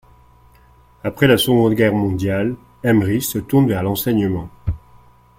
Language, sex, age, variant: French, male, 40-49, Français de métropole